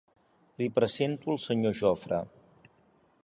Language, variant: Catalan, Central